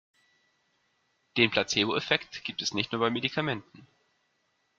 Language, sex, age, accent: German, male, 30-39, Deutschland Deutsch